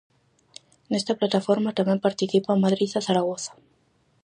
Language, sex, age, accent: Galician, female, under 19, Atlántico (seseo e gheada)